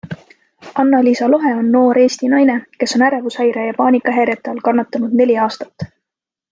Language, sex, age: Estonian, female, 19-29